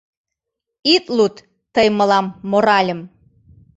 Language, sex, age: Mari, female, 30-39